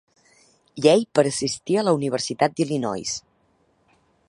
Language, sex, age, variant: Catalan, female, 40-49, Central